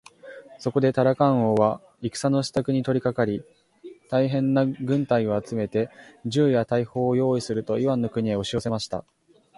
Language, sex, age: Japanese, male, 19-29